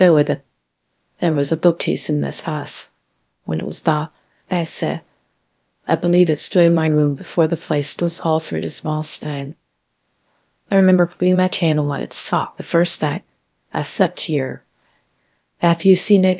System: TTS, VITS